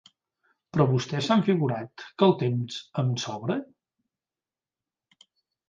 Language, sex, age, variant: Catalan, male, 60-69, Central